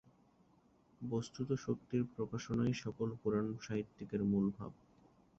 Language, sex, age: Bengali, male, 19-29